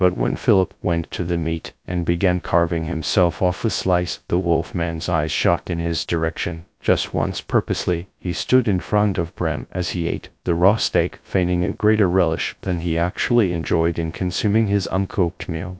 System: TTS, GradTTS